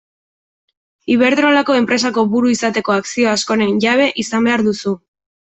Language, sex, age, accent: Basque, female, 19-29, Mendebalekoa (Araba, Bizkaia, Gipuzkoako mendebaleko herri batzuk)